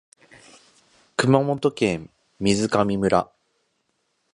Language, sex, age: Japanese, male, 30-39